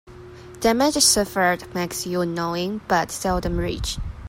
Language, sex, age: English, female, 19-29